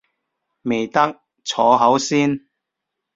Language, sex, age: Cantonese, male, 30-39